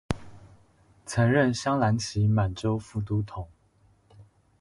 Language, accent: Chinese, 出生地：浙江省